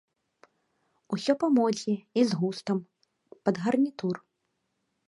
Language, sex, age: Belarusian, female, 19-29